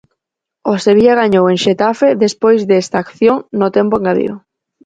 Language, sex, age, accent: Galician, female, 19-29, Central (gheada)